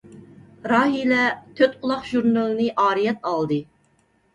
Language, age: Uyghur, 30-39